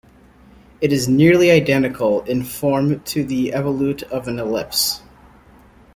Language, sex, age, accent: English, male, 19-29, United States English